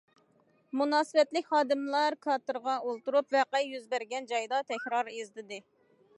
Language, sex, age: Uyghur, female, 30-39